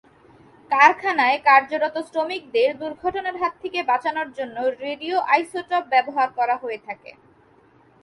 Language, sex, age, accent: Bengali, female, 19-29, শুদ্ধ বাংলা